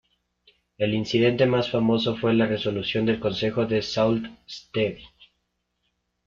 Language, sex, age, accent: Spanish, male, under 19, Andino-Pacífico: Colombia, Perú, Ecuador, oeste de Bolivia y Venezuela andina